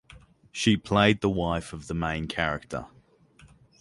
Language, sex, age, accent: English, male, under 19, Australian English; England English